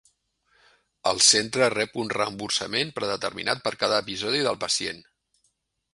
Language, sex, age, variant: Catalan, male, 50-59, Central